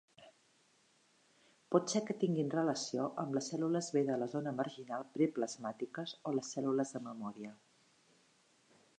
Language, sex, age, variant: Catalan, female, 50-59, Central